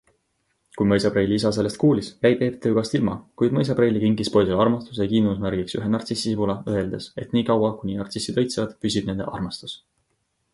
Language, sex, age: Estonian, male, 19-29